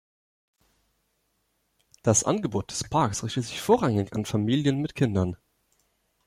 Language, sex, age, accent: German, male, 19-29, Deutschland Deutsch